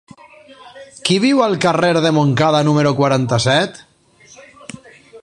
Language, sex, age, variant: Catalan, male, 40-49, Septentrional